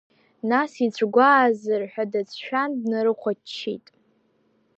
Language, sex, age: Abkhazian, female, under 19